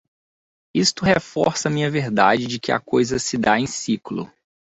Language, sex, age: Portuguese, male, 19-29